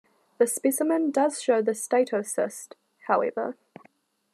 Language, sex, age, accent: English, female, 19-29, New Zealand English